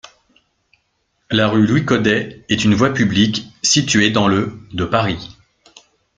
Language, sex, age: French, male, 40-49